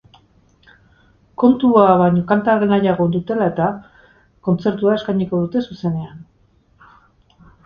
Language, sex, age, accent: Basque, female, 50-59, Erdialdekoa edo Nafarra (Gipuzkoa, Nafarroa)